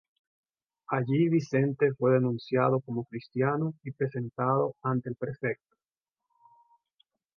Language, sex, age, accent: Spanish, male, 19-29, Caribe: Cuba, Venezuela, Puerto Rico, República Dominicana, Panamá, Colombia caribeña, México caribeño, Costa del golfo de México